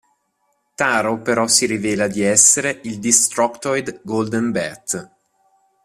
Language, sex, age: Italian, male, 30-39